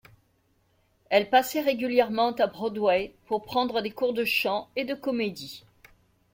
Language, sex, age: French, female, 60-69